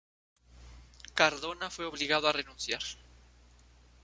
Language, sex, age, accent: Spanish, male, 19-29, México